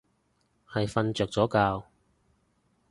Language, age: Cantonese, 30-39